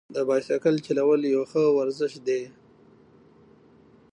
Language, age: Pashto, 30-39